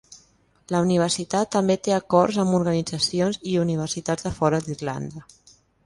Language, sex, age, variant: Catalan, female, 30-39, Central